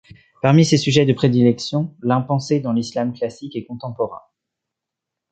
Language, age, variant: French, 19-29, Français de métropole